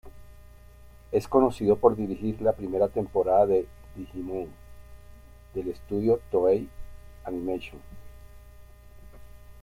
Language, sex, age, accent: Spanish, male, 50-59, Caribe: Cuba, Venezuela, Puerto Rico, República Dominicana, Panamá, Colombia caribeña, México caribeño, Costa del golfo de México